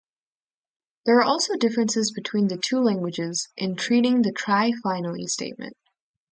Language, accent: English, United States English